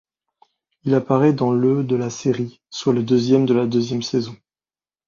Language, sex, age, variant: French, male, 30-39, Français de métropole